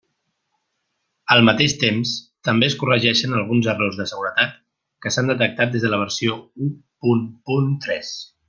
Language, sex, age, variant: Catalan, male, 30-39, Central